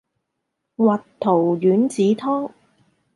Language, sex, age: Cantonese, female, 40-49